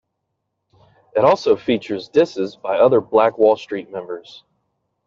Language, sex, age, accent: English, male, 30-39, United States English